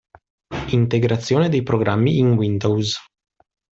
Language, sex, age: Italian, male, 30-39